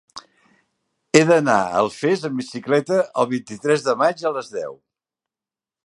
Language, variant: Catalan, Central